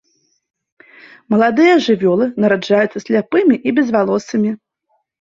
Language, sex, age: Belarusian, female, 30-39